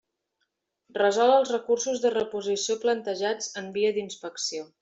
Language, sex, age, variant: Catalan, female, 50-59, Central